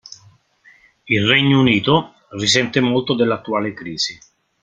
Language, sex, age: Italian, male, 50-59